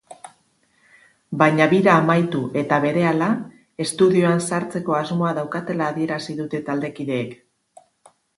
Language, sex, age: Basque, female, 40-49